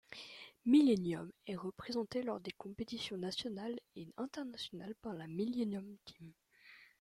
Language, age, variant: French, under 19, Français de métropole